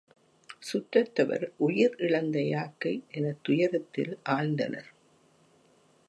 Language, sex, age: Tamil, female, 70-79